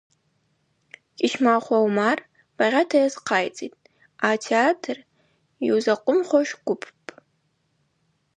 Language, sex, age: Abaza, female, 19-29